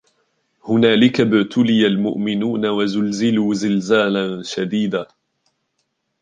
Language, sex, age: Arabic, male, 19-29